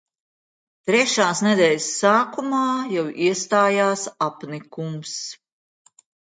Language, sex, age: Latvian, female, 60-69